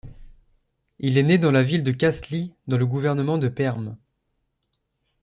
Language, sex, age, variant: French, male, under 19, Français de métropole